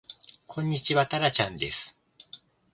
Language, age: Japanese, 19-29